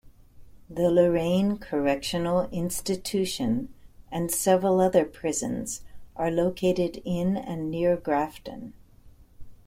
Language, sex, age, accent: English, female, 60-69, United States English